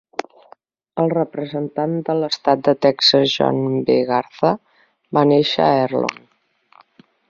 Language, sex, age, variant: Catalan, female, 40-49, Central